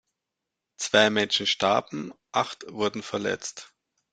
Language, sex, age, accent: German, male, 40-49, Österreichisches Deutsch